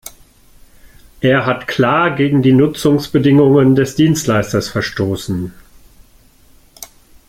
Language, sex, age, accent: German, male, 60-69, Deutschland Deutsch